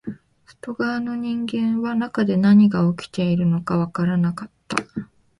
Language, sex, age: Japanese, female, 19-29